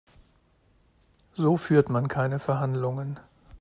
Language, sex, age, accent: German, male, 50-59, Deutschland Deutsch